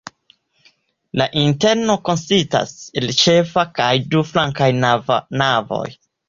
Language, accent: Esperanto, Internacia